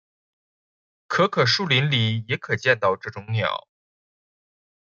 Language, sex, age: Chinese, male, 19-29